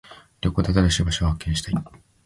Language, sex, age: Japanese, male, 19-29